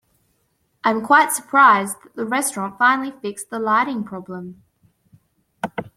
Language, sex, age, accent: English, female, 19-29, Australian English